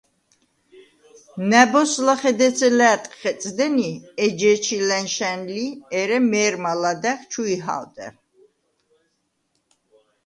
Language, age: Svan, 40-49